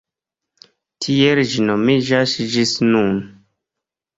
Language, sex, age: Esperanto, male, 30-39